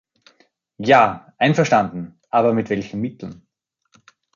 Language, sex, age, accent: German, male, 30-39, Österreichisches Deutsch